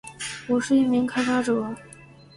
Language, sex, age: Chinese, female, 19-29